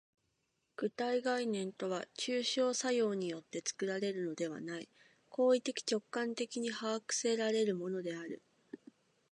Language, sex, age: Japanese, female, 19-29